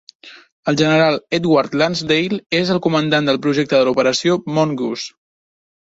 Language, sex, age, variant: Catalan, male, under 19, Central